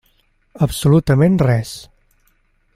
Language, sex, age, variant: Catalan, male, 19-29, Central